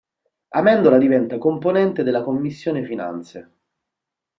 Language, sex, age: Italian, male, 30-39